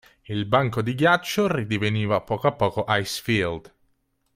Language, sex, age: Italian, male, 19-29